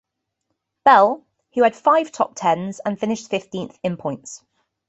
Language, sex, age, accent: English, female, 30-39, England English